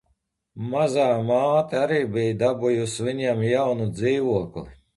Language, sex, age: Latvian, male, 40-49